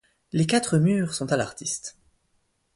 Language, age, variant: French, 19-29, Français de métropole